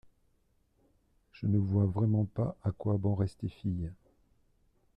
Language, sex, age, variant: French, male, 40-49, Français de métropole